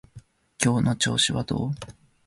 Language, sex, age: Japanese, male, 19-29